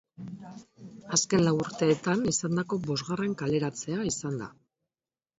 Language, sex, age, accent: Basque, female, 50-59, Mendebalekoa (Araba, Bizkaia, Gipuzkoako mendebaleko herri batzuk)